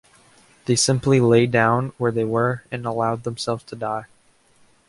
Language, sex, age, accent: English, male, 19-29, United States English